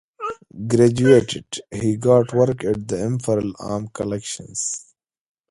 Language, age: English, 19-29